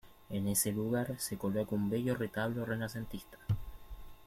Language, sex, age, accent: Spanish, male, 19-29, Chileno: Chile, Cuyo